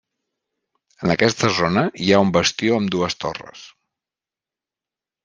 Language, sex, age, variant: Catalan, male, 50-59, Central